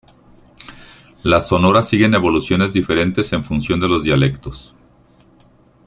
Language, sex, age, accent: Spanish, male, 50-59, México